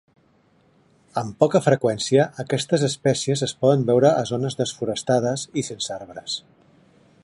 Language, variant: Catalan, Central